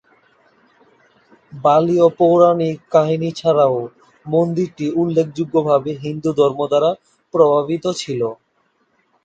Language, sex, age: Bengali, male, 19-29